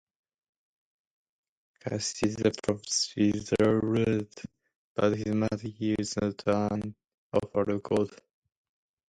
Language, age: English, 19-29